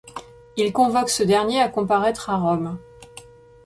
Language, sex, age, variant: French, female, 30-39, Français de métropole